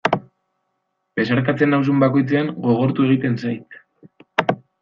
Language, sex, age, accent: Basque, male, 19-29, Erdialdekoa edo Nafarra (Gipuzkoa, Nafarroa)